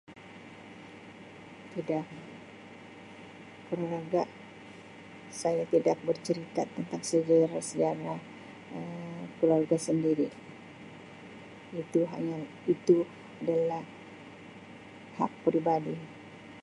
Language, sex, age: Sabah Malay, female, 60-69